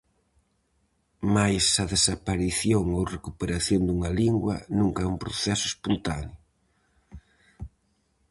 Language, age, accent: Galician, 50-59, Central (gheada)